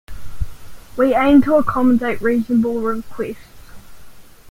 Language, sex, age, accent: English, male, under 19, New Zealand English